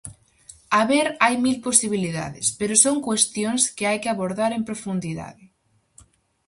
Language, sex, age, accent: Galician, female, under 19, Central (gheada)